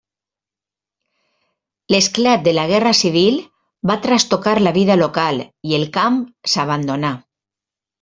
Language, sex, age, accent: Catalan, female, 50-59, valencià